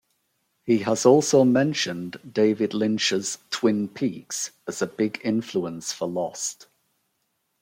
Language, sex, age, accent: English, male, 40-49, England English